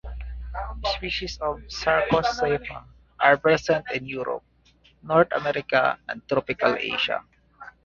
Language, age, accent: English, 19-29, United States English